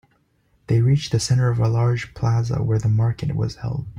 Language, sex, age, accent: English, male, 19-29, Canadian English